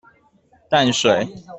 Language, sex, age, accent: Chinese, male, 19-29, 出生地：新北市